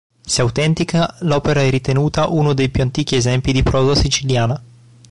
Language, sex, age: Italian, male, 19-29